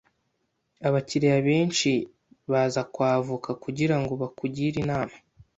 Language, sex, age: Kinyarwanda, male, 19-29